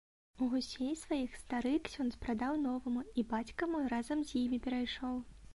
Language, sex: Belarusian, female